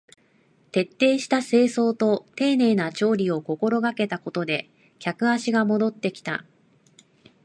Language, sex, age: Japanese, female, 30-39